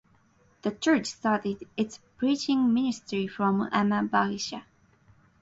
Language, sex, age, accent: English, female, 19-29, United States English